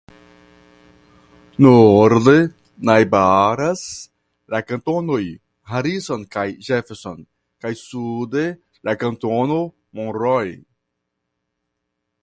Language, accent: Esperanto, Internacia